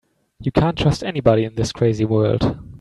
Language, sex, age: English, male, 19-29